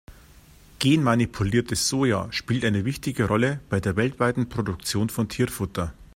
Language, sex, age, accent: German, male, 50-59, Deutschland Deutsch